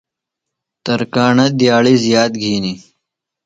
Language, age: Phalura, under 19